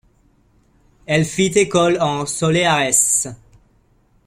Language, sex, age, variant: French, male, 30-39, Français de métropole